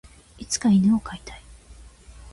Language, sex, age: Japanese, female, 19-29